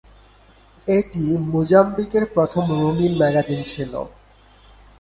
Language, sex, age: Bengali, male, 19-29